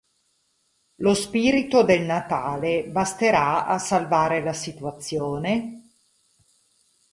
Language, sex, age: Italian, female, 40-49